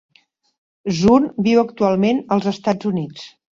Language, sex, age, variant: Catalan, female, 60-69, Central